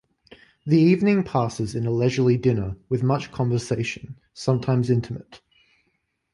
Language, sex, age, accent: English, male, 19-29, Australian English